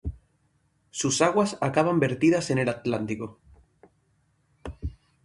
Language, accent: Spanish, España: Islas Canarias